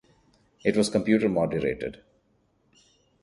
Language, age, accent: English, 30-39, India and South Asia (India, Pakistan, Sri Lanka)